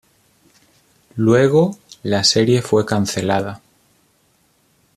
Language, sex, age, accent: Spanish, male, 19-29, España: Centro-Sur peninsular (Madrid, Toledo, Castilla-La Mancha)